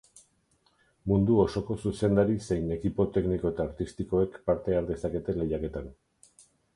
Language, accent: Basque, Erdialdekoa edo Nafarra (Gipuzkoa, Nafarroa)